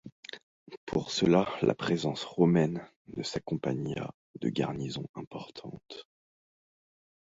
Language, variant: French, Français de métropole